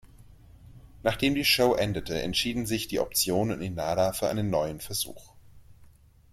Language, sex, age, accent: German, male, 30-39, Deutschland Deutsch